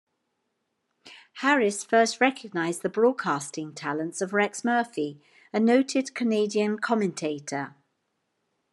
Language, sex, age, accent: English, female, 60-69, England English